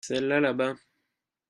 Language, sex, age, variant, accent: French, male, 19-29, Français d'Europe, Français de Belgique